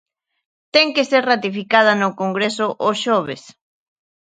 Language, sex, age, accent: Galician, female, 30-39, Central (gheada)